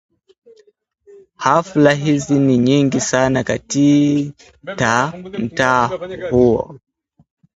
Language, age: Swahili, 19-29